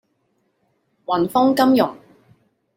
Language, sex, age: Cantonese, female, 19-29